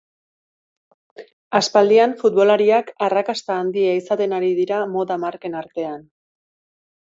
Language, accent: Basque, Erdialdekoa edo Nafarra (Gipuzkoa, Nafarroa)